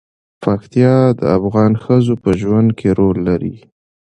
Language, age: Pashto, 19-29